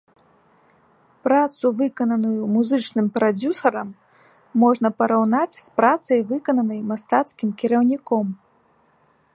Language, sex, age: Belarusian, female, 30-39